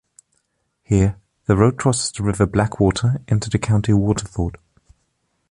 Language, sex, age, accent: English, male, 19-29, England English